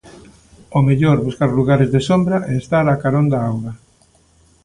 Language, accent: Galician, Normativo (estándar)